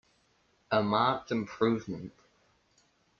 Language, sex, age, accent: English, male, under 19, New Zealand English